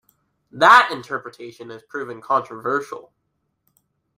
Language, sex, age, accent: English, male, under 19, United States English